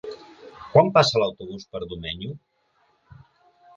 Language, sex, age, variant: Catalan, male, 50-59, Central